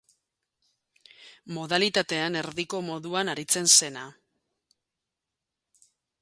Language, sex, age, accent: Basque, female, 40-49, Mendebalekoa (Araba, Bizkaia, Gipuzkoako mendebaleko herri batzuk)